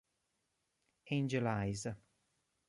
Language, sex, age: Italian, male, 19-29